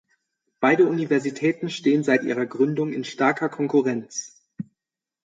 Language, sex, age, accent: German, male, under 19, Deutschland Deutsch